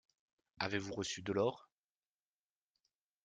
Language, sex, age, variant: French, male, 30-39, Français de métropole